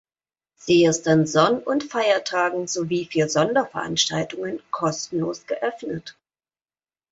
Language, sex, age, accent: German, female, 30-39, Deutschland Deutsch